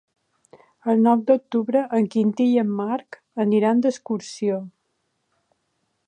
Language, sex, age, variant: Catalan, female, 50-59, Balear